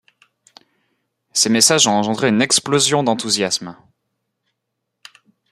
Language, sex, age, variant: French, male, 19-29, Français de métropole